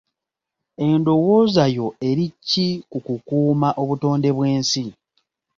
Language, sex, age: Ganda, male, 19-29